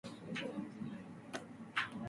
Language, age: English, 30-39